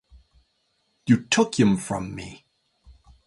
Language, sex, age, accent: English, male, 50-59, Canadian English